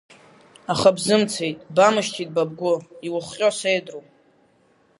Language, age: Abkhazian, 30-39